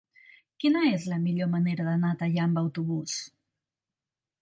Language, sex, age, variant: Catalan, female, 40-49, Central